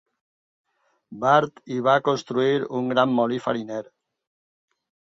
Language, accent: Catalan, valencià